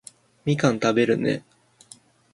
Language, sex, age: Japanese, male, 19-29